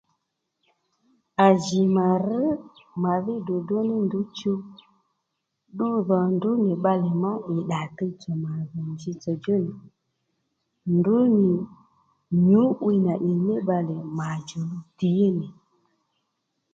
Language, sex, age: Lendu, female, 30-39